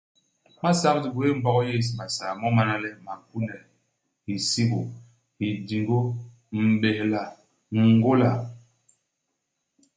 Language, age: Basaa, 40-49